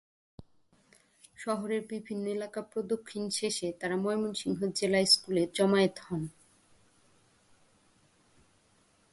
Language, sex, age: Bengali, female, 30-39